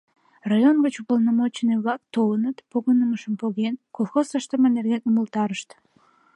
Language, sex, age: Mari, female, 19-29